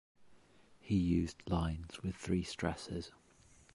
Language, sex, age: English, male, 40-49